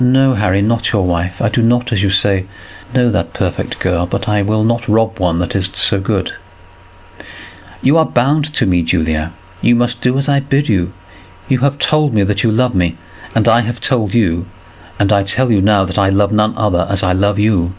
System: none